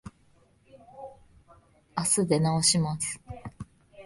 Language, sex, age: Japanese, female, 19-29